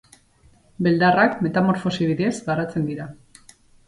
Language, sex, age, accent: Basque, female, 40-49, Erdialdekoa edo Nafarra (Gipuzkoa, Nafarroa)